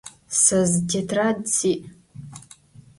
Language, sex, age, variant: Adyghe, female, 50-59, Адыгабзэ (Кирил, пстэумэ зэдыряе)